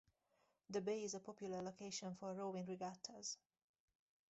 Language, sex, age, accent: English, female, 19-29, United States English